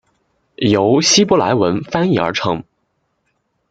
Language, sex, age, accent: Chinese, male, 19-29, 出生地：山东省